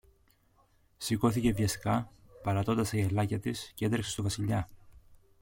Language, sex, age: Greek, male, 30-39